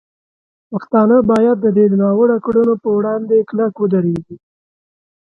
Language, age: Pashto, 19-29